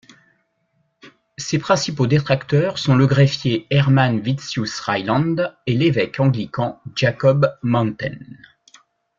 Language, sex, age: French, male, 60-69